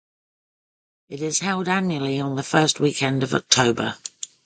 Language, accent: English, England English